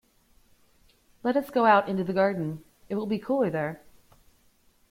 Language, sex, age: English, female, 40-49